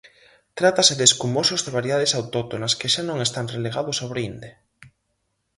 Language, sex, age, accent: Galician, female, 19-29, Atlántico (seseo e gheada)